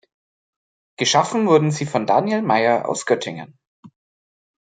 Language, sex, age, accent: German, male, 19-29, Deutschland Deutsch